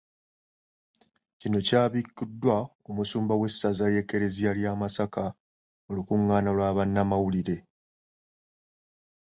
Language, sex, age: Ganda, male, 30-39